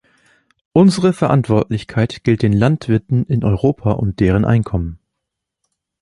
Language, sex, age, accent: German, male, 19-29, Deutschland Deutsch